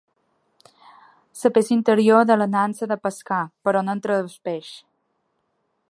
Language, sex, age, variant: Catalan, female, 19-29, Balear